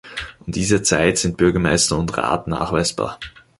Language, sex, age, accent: German, male, 19-29, Österreichisches Deutsch